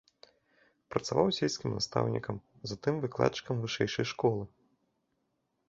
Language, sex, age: Belarusian, male, 30-39